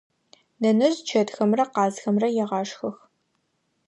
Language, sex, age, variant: Adyghe, female, 19-29, Адыгабзэ (Кирил, пстэумэ зэдыряе)